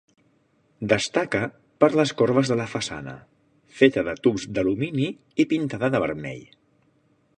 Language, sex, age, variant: Catalan, male, 40-49, Central